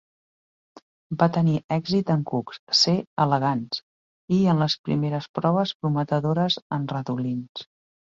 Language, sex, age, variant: Catalan, female, 40-49, Central